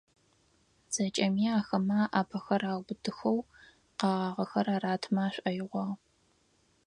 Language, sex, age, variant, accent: Adyghe, female, 19-29, Адыгабзэ (Кирил, пстэумэ зэдыряе), Бжъэдыгъу (Bjeduğ)